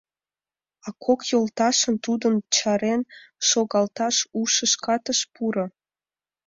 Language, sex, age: Mari, female, 19-29